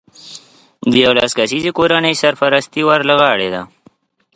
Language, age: Pashto, 19-29